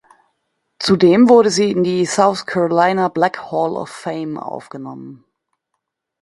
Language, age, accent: German, 40-49, Deutschland Deutsch